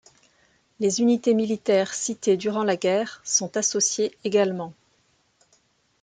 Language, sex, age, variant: French, female, 40-49, Français de métropole